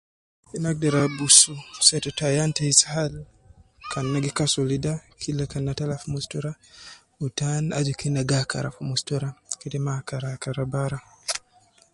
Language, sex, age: Nubi, male, 19-29